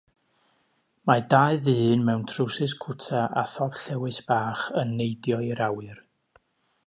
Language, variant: Welsh, North-Eastern Welsh